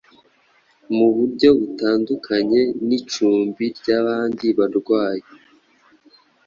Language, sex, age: Kinyarwanda, male, 19-29